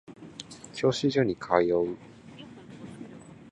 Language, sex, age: Japanese, male, 19-29